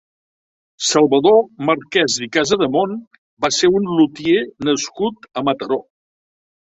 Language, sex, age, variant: Catalan, male, 60-69, Central